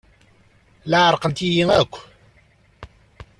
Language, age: Kabyle, 40-49